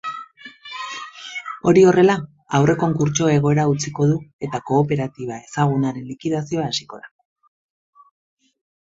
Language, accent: Basque, Erdialdekoa edo Nafarra (Gipuzkoa, Nafarroa)